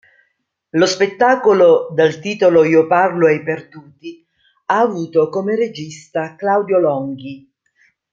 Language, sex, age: Italian, female, 50-59